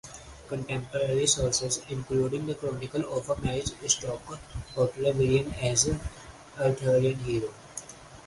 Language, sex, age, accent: English, male, under 19, India and South Asia (India, Pakistan, Sri Lanka)